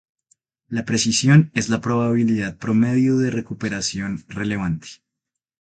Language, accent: Spanish, Andino-Pacífico: Colombia, Perú, Ecuador, oeste de Bolivia y Venezuela andina